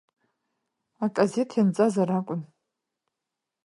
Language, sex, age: Abkhazian, female, 30-39